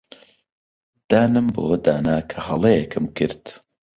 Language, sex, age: Central Kurdish, male, under 19